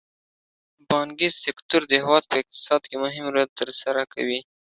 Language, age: Pashto, 19-29